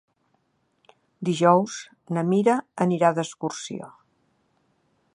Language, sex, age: Catalan, female, 60-69